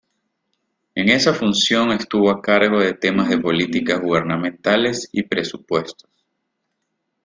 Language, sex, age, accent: Spanish, male, 19-29, Caribe: Cuba, Venezuela, Puerto Rico, República Dominicana, Panamá, Colombia caribeña, México caribeño, Costa del golfo de México